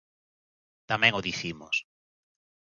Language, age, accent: Galician, 40-49, Oriental (común en zona oriental)